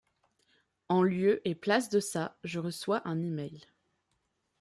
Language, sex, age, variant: French, female, 19-29, Français de métropole